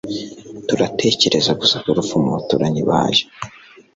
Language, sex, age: Kinyarwanda, male, 19-29